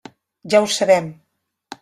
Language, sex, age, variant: Catalan, female, 50-59, Central